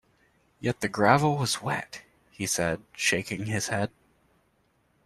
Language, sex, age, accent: English, male, 19-29, United States English